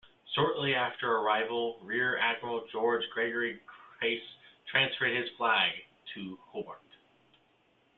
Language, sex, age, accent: English, male, 19-29, United States English